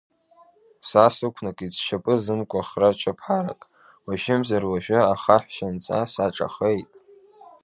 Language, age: Abkhazian, under 19